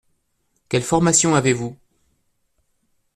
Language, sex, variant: French, male, Français de métropole